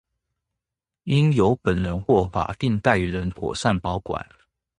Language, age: Chinese, 30-39